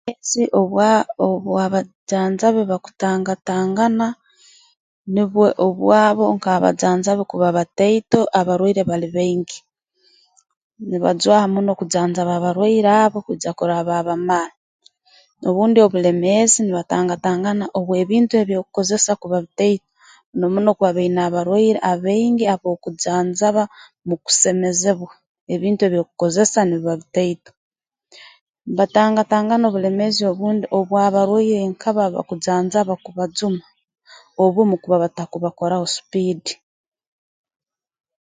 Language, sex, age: Tooro, female, 19-29